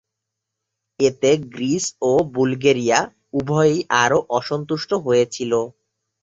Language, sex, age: Bengali, male, 19-29